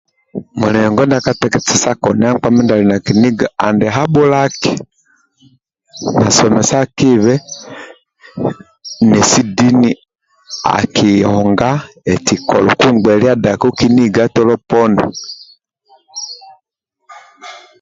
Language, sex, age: Amba (Uganda), male, 40-49